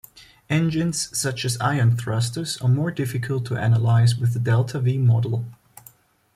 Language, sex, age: English, male, 19-29